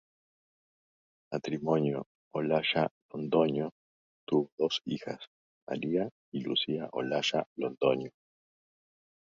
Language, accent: Spanish, Rioplatense: Argentina, Uruguay, este de Bolivia, Paraguay